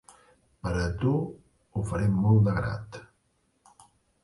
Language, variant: Catalan, Septentrional